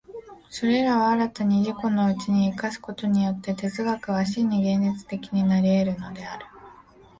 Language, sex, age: Japanese, female, 19-29